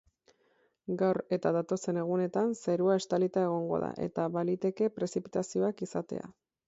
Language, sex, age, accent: Basque, female, 19-29, Erdialdekoa edo Nafarra (Gipuzkoa, Nafarroa)